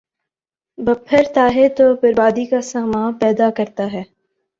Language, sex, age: Urdu, female, 19-29